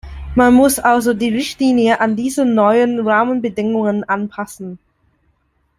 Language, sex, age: German, female, 19-29